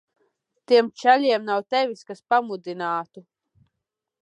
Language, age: Latvian, 19-29